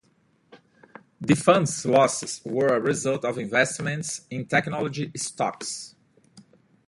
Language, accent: English, United States English